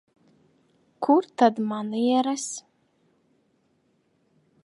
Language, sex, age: Latvian, female, 19-29